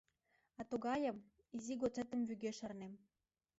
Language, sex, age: Mari, female, under 19